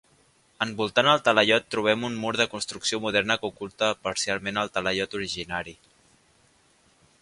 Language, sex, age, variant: Catalan, male, 40-49, Central